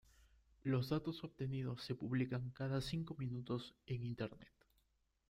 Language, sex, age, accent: Spanish, male, 19-29, Andino-Pacífico: Colombia, Perú, Ecuador, oeste de Bolivia y Venezuela andina